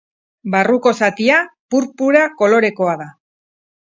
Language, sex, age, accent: Basque, female, 40-49, Erdialdekoa edo Nafarra (Gipuzkoa, Nafarroa)